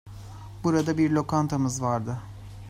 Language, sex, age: Turkish, male, 19-29